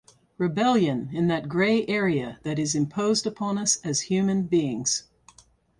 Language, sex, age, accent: English, female, 60-69, United States English